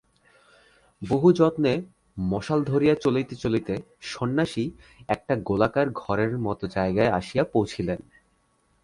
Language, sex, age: Bengali, male, 19-29